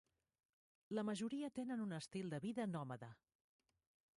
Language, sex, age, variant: Catalan, female, 40-49, Central